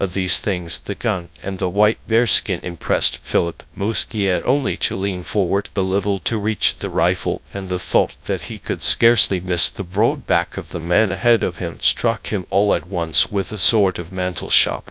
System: TTS, GradTTS